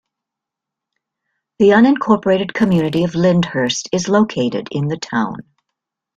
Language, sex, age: English, female, 60-69